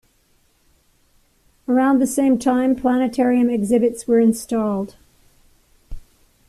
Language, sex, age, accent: English, female, 50-59, Canadian English